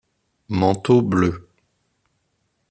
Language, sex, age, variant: French, male, 30-39, Français de métropole